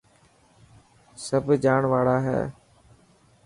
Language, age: Dhatki, 30-39